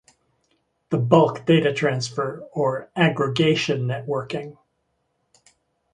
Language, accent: English, United States English